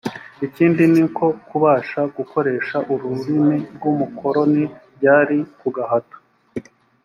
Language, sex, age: Kinyarwanda, male, 19-29